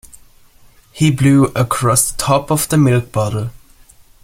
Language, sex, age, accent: English, male, under 19, United States English